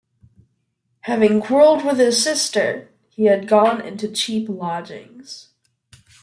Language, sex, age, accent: English, male, under 19, United States English